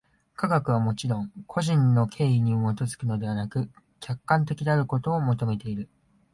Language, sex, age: Japanese, male, 19-29